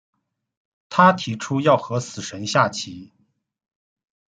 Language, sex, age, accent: Chinese, male, 30-39, 出生地：江苏省